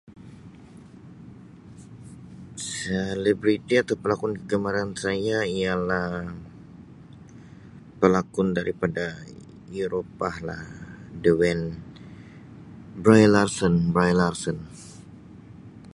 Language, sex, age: Sabah Malay, male, 19-29